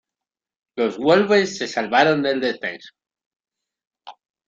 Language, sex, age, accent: Spanish, female, 19-29, España: Centro-Sur peninsular (Madrid, Toledo, Castilla-La Mancha)